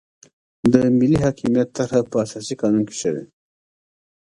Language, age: Pashto, 40-49